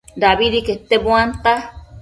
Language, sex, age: Matsés, female, 30-39